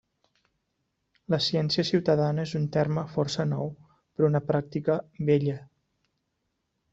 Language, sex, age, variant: Catalan, male, 30-39, Central